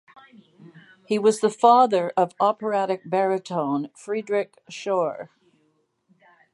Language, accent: English, Canadian English